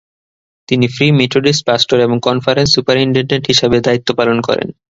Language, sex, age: Bengali, male, 19-29